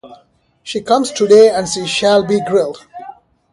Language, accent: English, India and South Asia (India, Pakistan, Sri Lanka)